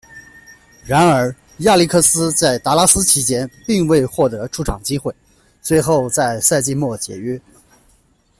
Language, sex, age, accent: Chinese, male, 30-39, 出生地：江苏省